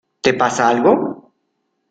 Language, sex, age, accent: Spanish, male, 19-29, México